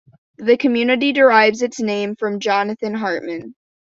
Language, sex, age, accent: English, female, under 19, United States English